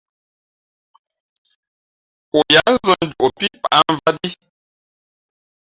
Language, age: Fe'fe', 50-59